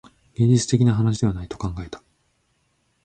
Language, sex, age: Japanese, male, 30-39